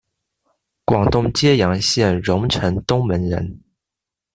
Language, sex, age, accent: Chinese, male, under 19, 出生地：广东省